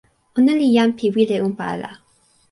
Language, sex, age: Toki Pona, female, 19-29